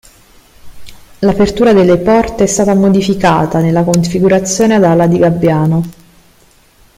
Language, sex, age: Italian, female, 30-39